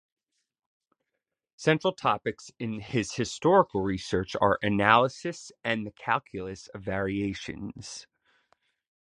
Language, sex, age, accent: English, male, 19-29, United States English